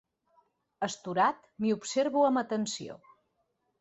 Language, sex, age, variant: Catalan, female, 40-49, Central